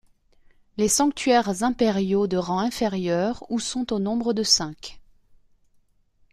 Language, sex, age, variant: French, female, 30-39, Français de métropole